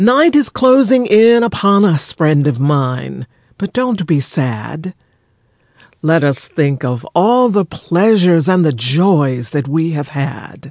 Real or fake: real